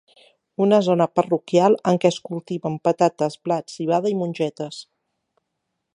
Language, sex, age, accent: Catalan, female, 50-59, central; septentrional